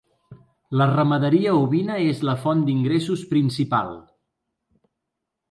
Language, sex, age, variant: Catalan, male, 40-49, Central